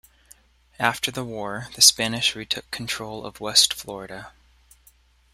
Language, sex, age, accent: English, male, 19-29, United States English